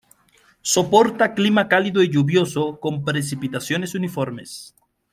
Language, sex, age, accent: Spanish, male, 30-39, Caribe: Cuba, Venezuela, Puerto Rico, República Dominicana, Panamá, Colombia caribeña, México caribeño, Costa del golfo de México